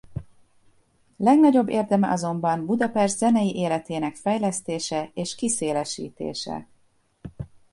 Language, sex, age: Hungarian, female, 50-59